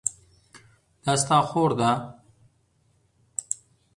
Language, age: Pashto, 30-39